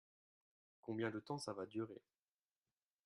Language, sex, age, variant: French, male, 19-29, Français de métropole